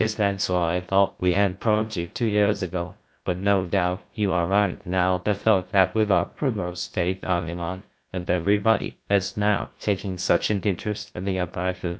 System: TTS, GlowTTS